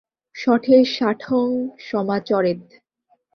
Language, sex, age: Bengali, female, 19-29